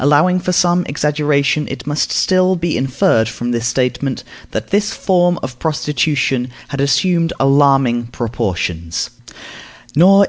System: none